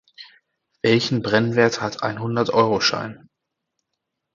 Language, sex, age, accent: German, male, 19-29, Deutschland Deutsch